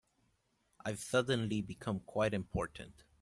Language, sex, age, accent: English, male, 19-29, United States English